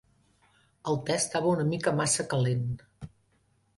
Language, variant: Catalan, Central